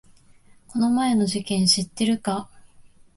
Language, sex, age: Japanese, female, 19-29